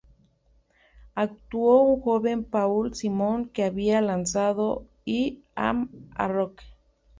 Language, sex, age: Spanish, female, 30-39